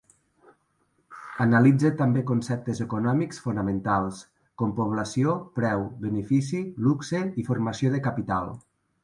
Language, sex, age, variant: Catalan, male, 30-39, Nord-Occidental